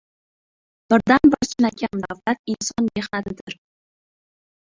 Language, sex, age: Uzbek, female, 19-29